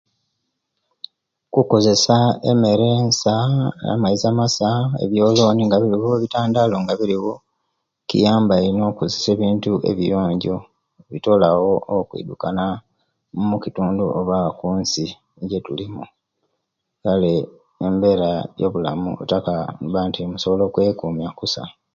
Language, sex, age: Kenyi, male, 50-59